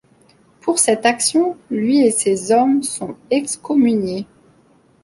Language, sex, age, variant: French, female, 30-39, Français de métropole